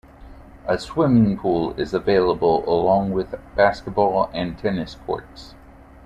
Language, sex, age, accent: English, male, 40-49, United States English